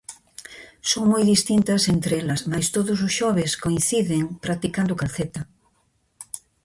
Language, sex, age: Galician, female, 60-69